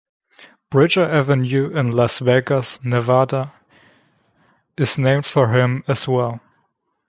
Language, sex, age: English, male, 19-29